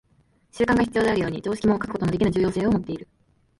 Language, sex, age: Japanese, female, 19-29